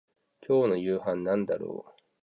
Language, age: Japanese, 30-39